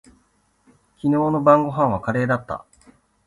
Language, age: Japanese, 40-49